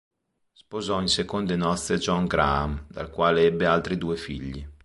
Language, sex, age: Italian, male, 40-49